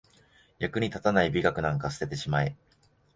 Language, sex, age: Japanese, male, 19-29